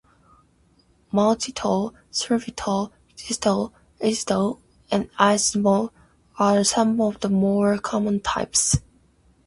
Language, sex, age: English, female, 19-29